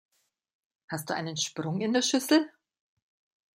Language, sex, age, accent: German, female, 50-59, Deutschland Deutsch